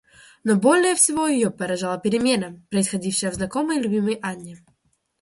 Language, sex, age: Russian, female, under 19